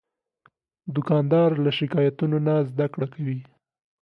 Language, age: Pashto, 19-29